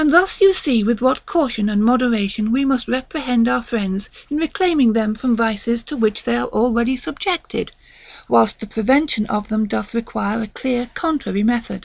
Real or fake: real